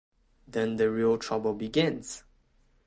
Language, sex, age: English, male, 19-29